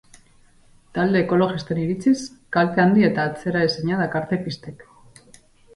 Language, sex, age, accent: Basque, female, 40-49, Erdialdekoa edo Nafarra (Gipuzkoa, Nafarroa)